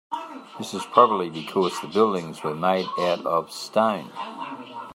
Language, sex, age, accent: English, male, 60-69, Australian English